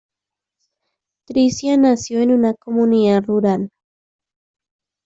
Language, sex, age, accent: Spanish, female, 19-29, América central